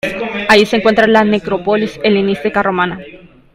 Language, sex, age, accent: Spanish, female, 19-29, América central